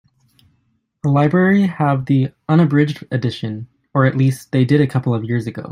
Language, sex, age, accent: English, male, 19-29, United States English